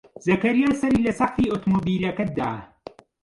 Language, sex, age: Central Kurdish, male, 40-49